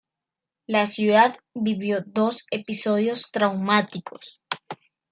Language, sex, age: Spanish, male, under 19